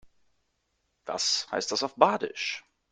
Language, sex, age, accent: German, male, 19-29, Deutschland Deutsch